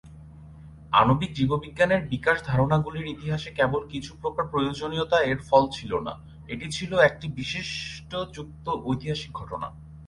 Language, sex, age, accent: Bengali, male, 19-29, Bangladeshi